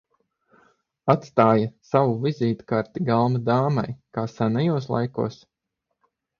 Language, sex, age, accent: Latvian, male, 30-39, Dzimtā valoda